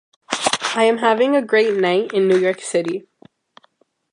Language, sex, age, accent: English, female, under 19, United States English